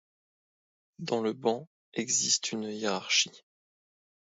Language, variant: French, Français de métropole